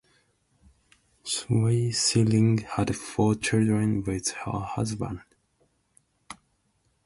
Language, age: English, 19-29